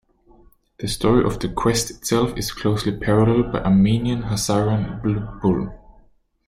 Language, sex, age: English, male, 30-39